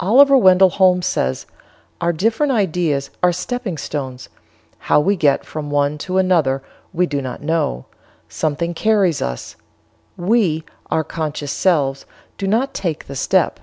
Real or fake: real